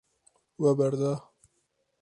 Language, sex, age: Kurdish, male, 30-39